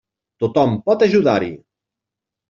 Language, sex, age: Catalan, male, 40-49